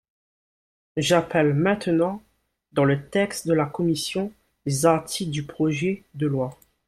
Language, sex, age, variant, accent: French, male, 19-29, Français des départements et régions d'outre-mer, Français de La Réunion